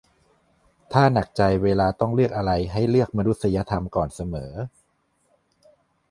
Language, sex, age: Thai, male, 40-49